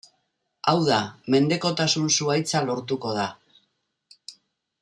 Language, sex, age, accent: Basque, female, 60-69, Mendebalekoa (Araba, Bizkaia, Gipuzkoako mendebaleko herri batzuk)